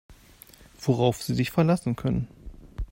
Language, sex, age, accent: German, male, 40-49, Deutschland Deutsch